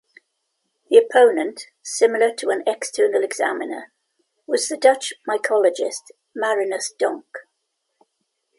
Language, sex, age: English, female, 70-79